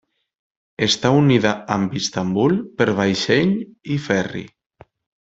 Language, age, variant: Catalan, 30-39, Nord-Occidental